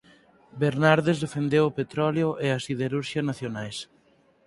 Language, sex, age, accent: Galician, male, 19-29, Oriental (común en zona oriental)